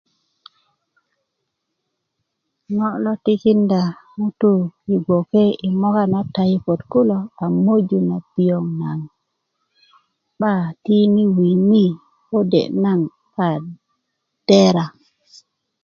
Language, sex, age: Kuku, female, 40-49